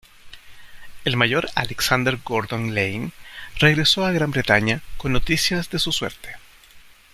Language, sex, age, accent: Spanish, male, 40-49, Chileno: Chile, Cuyo